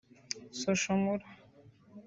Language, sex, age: Kinyarwanda, female, 19-29